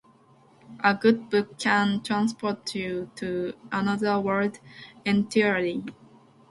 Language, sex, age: Japanese, female, 19-29